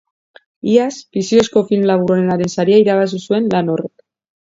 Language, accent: Basque, Mendebalekoa (Araba, Bizkaia, Gipuzkoako mendebaleko herri batzuk)